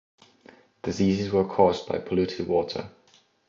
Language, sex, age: English, male, 19-29